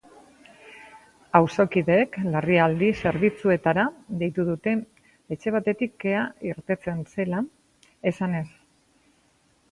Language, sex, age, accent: Basque, female, 50-59, Mendebalekoa (Araba, Bizkaia, Gipuzkoako mendebaleko herri batzuk)